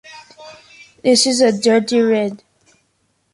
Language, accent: English, United States English